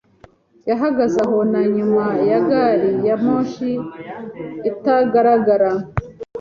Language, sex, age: Kinyarwanda, male, 19-29